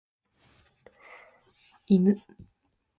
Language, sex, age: English, female, 19-29